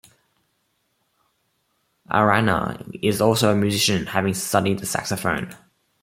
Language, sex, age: English, male, 19-29